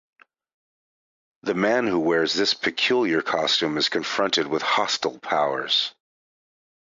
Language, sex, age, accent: English, male, 40-49, United States English